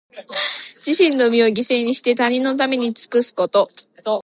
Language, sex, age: Japanese, female, under 19